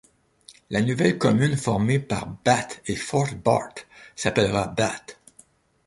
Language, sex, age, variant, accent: French, male, 60-69, Français d'Amérique du Nord, Français du Canada